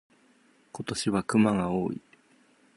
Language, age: Japanese, 30-39